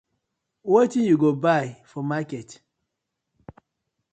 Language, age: Nigerian Pidgin, 40-49